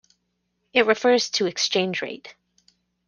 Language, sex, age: English, female, 30-39